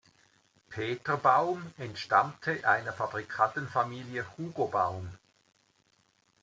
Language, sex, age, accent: German, male, 60-69, Schweizerdeutsch